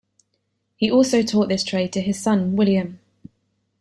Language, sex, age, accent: English, female, 19-29, England English